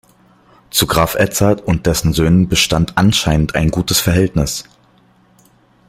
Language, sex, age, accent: German, male, 30-39, Deutschland Deutsch